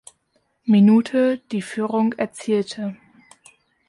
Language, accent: German, Deutschland Deutsch